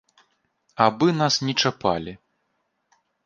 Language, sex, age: Belarusian, male, 30-39